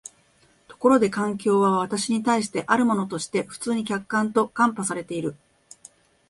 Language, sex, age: Japanese, female, 50-59